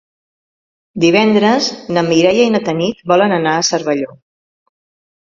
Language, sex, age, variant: Catalan, female, 50-59, Central